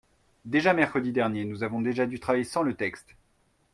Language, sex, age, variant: French, male, 30-39, Français de métropole